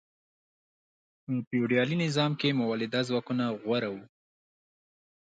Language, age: Pashto, 19-29